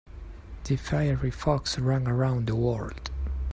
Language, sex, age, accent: English, male, 19-29, England English